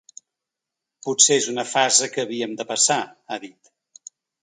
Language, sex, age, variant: Catalan, male, 60-69, Central